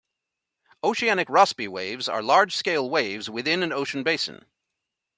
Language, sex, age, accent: English, male, 50-59, United States English